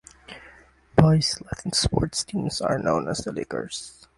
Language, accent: English, Filipino